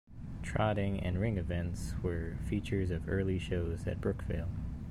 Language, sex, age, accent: English, male, 30-39, United States English